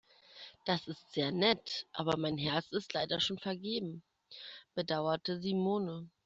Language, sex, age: German, female, 19-29